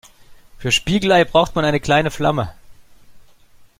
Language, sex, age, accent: German, male, 40-49, Deutschland Deutsch